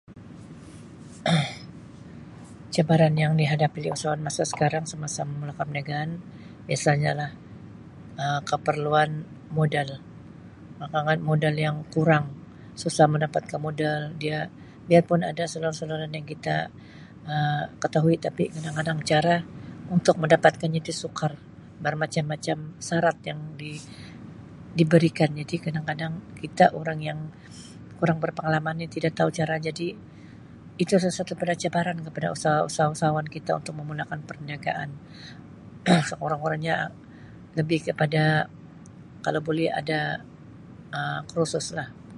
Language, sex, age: Sabah Malay, female, 50-59